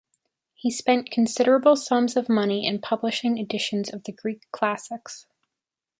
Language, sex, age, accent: English, female, 19-29, United States English